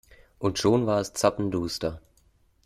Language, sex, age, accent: German, male, 30-39, Deutschland Deutsch